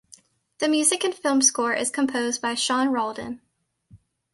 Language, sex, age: English, female, under 19